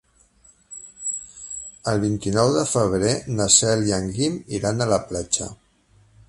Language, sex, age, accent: Catalan, male, 50-59, Barceloní